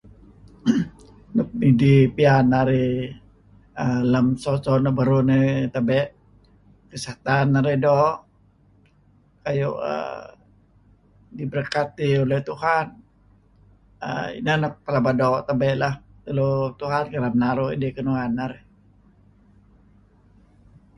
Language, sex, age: Kelabit, male, 70-79